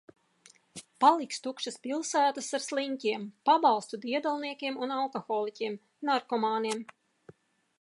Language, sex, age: Latvian, female, 40-49